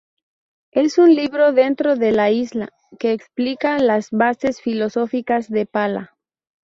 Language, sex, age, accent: Spanish, female, 19-29, México